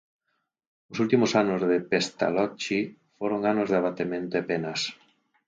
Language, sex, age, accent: Galician, male, 40-49, Central (gheada); Normativo (estándar)